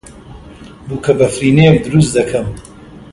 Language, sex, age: Central Kurdish, male, 30-39